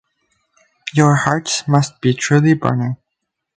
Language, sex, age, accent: English, male, under 19, United States English